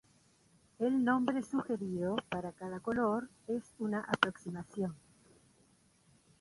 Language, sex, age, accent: Spanish, female, 60-69, Rioplatense: Argentina, Uruguay, este de Bolivia, Paraguay